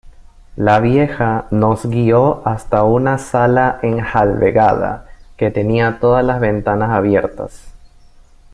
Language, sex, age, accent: Spanish, male, 19-29, Andino-Pacífico: Colombia, Perú, Ecuador, oeste de Bolivia y Venezuela andina